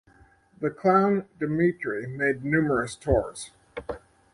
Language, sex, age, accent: English, male, 70-79, United States English